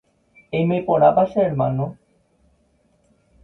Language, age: Guarani, 19-29